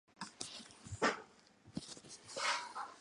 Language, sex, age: Japanese, male, 19-29